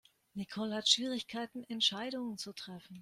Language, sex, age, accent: German, female, 50-59, Deutschland Deutsch